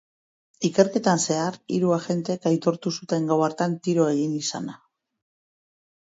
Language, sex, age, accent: Basque, female, 40-49, Mendebalekoa (Araba, Bizkaia, Gipuzkoako mendebaleko herri batzuk)